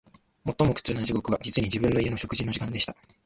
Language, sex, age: Japanese, male, 19-29